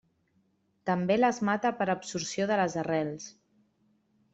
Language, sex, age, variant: Catalan, female, 40-49, Central